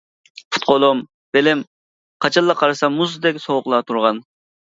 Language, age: Uyghur, 19-29